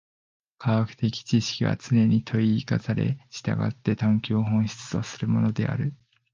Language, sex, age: Japanese, male, 19-29